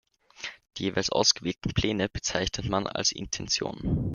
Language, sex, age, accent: German, male, under 19, Österreichisches Deutsch